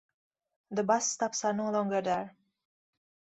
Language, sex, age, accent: English, female, 19-29, United States English